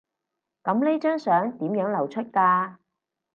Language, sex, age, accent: Cantonese, female, 30-39, 广州音